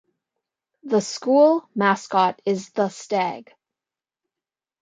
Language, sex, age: English, female, 19-29